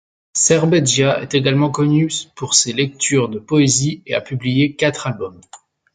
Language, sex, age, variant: French, male, 19-29, Français de métropole